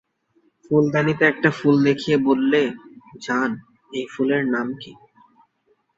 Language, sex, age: Bengali, male, 19-29